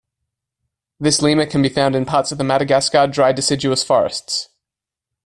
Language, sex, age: English, male, 19-29